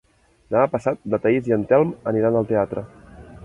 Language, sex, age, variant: Catalan, male, 19-29, Central